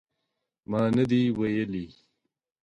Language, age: Pashto, 40-49